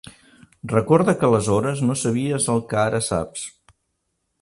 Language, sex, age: Catalan, male, 60-69